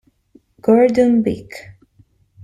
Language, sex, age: Italian, female, 19-29